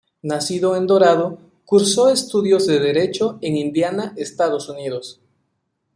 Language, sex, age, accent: Spanish, male, 19-29, México